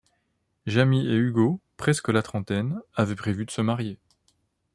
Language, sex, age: French, male, 30-39